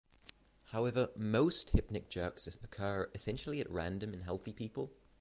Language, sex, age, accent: English, male, 19-29, England English; New Zealand English